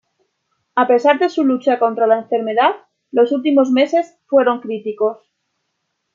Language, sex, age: Spanish, female, 30-39